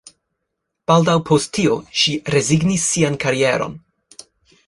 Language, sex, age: Esperanto, male, 30-39